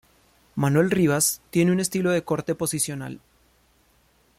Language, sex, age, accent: Spanish, male, 30-39, Andino-Pacífico: Colombia, Perú, Ecuador, oeste de Bolivia y Venezuela andina